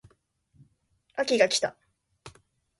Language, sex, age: Japanese, female, 19-29